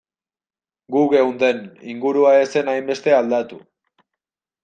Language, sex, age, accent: Basque, male, 19-29, Mendebalekoa (Araba, Bizkaia, Gipuzkoako mendebaleko herri batzuk)